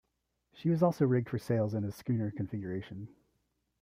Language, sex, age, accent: English, male, 30-39, United States English